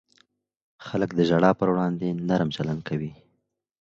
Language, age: Pashto, 19-29